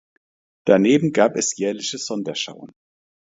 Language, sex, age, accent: German, male, 50-59, Deutschland Deutsch